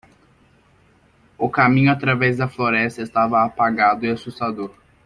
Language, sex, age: Portuguese, male, under 19